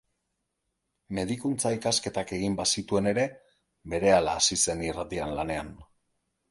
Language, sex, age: Basque, male, 40-49